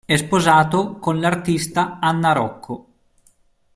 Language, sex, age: Italian, male, 30-39